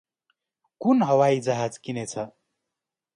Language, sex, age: Nepali, male, 19-29